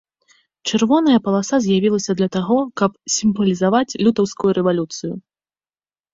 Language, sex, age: Belarusian, female, 19-29